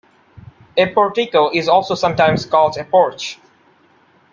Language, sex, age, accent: English, male, 19-29, India and South Asia (India, Pakistan, Sri Lanka)